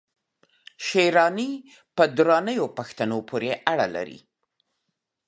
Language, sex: Pashto, female